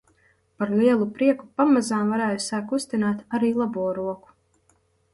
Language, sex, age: Latvian, female, 19-29